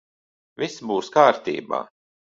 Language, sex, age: Latvian, male, 40-49